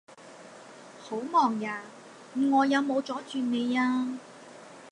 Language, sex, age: Cantonese, female, 40-49